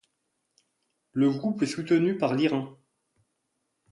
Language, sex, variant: French, male, Français de métropole